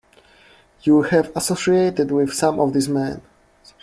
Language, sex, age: English, male, 30-39